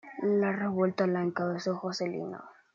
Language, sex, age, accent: Spanish, male, under 19, España: Norte peninsular (Asturias, Castilla y León, Cantabria, País Vasco, Navarra, Aragón, La Rioja, Guadalajara, Cuenca)